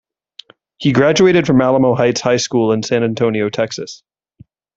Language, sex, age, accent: English, male, 30-39, Canadian English